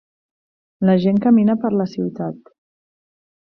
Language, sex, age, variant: Catalan, female, 40-49, Central